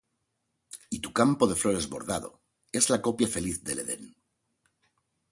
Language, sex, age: Spanish, male, 50-59